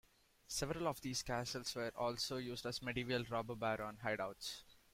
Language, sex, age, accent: English, male, 19-29, India and South Asia (India, Pakistan, Sri Lanka)